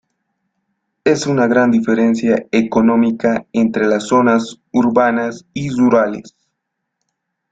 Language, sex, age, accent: Spanish, male, 19-29, México